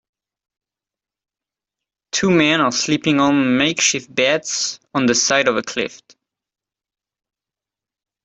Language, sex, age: English, male, 19-29